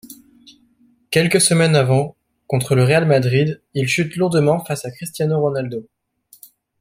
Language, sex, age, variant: French, male, 19-29, Français de métropole